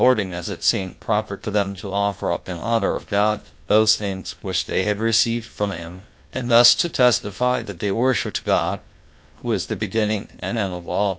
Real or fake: fake